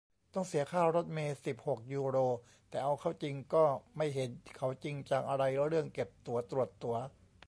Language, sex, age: Thai, male, 50-59